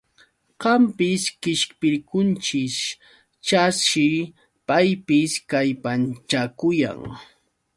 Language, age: Yauyos Quechua, 30-39